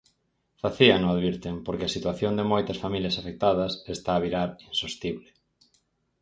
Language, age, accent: Galician, 19-29, Normativo (estándar)